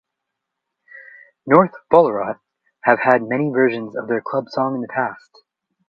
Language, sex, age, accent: English, male, 19-29, United States English